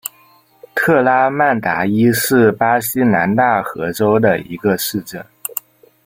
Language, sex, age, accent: Chinese, male, under 19, 出生地：浙江省